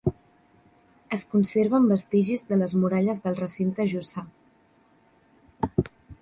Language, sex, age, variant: Catalan, female, 19-29, Central